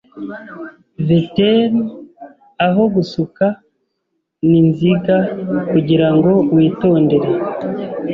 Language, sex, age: Kinyarwanda, male, 19-29